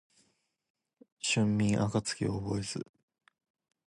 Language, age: Japanese, 19-29